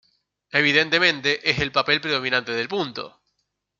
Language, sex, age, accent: Spanish, male, 19-29, Rioplatense: Argentina, Uruguay, este de Bolivia, Paraguay